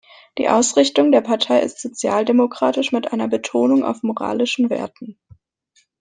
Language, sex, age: German, female, 19-29